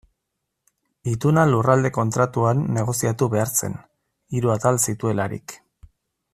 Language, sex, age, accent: Basque, male, 40-49, Erdialdekoa edo Nafarra (Gipuzkoa, Nafarroa)